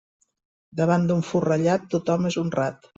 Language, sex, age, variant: Catalan, female, 60-69, Central